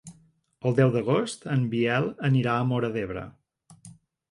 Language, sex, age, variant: Catalan, male, 50-59, Septentrional